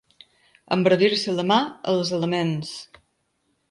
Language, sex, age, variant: Catalan, female, 50-59, Balear